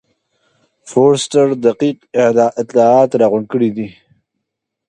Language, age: Pashto, 30-39